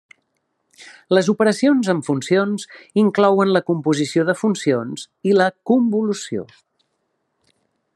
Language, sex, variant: Catalan, male, Central